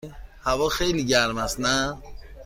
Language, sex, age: Persian, male, 30-39